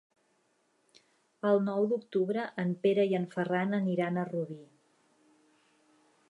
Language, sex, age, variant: Catalan, female, 40-49, Septentrional